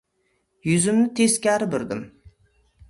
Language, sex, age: Uzbek, male, 30-39